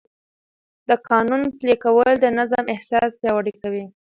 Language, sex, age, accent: Pashto, female, under 19, کندهاری لهجه